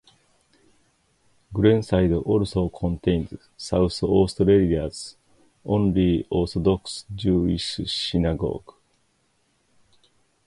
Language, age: English, 50-59